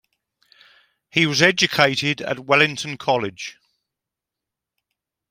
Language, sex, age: English, male, 70-79